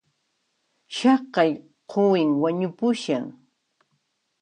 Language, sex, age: Puno Quechua, female, 19-29